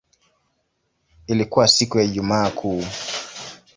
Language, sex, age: Swahili, male, 19-29